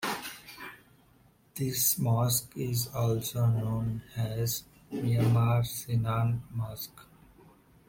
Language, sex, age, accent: English, male, 19-29, India and South Asia (India, Pakistan, Sri Lanka)